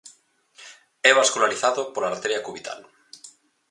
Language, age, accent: Galician, 19-29, Normativo (estándar)